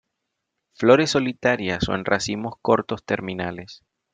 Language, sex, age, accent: Spanish, male, 30-39, Caribe: Cuba, Venezuela, Puerto Rico, República Dominicana, Panamá, Colombia caribeña, México caribeño, Costa del golfo de México